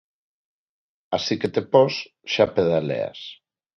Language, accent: Galician, Neofalante